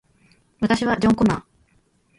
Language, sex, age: Japanese, female, 19-29